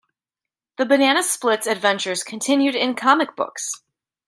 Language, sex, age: English, female, 30-39